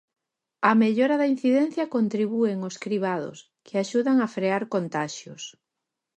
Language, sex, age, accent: Galician, female, 40-49, Normativo (estándar)